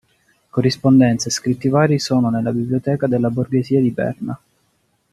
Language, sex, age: Italian, male, 19-29